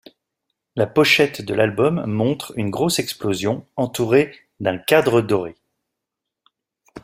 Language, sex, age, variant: French, male, 40-49, Français de métropole